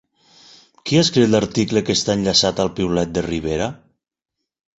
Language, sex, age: Catalan, male, 40-49